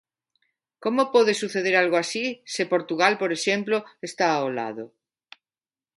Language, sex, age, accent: Galician, female, 50-59, Neofalante